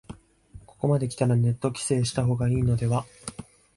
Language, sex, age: Japanese, male, 19-29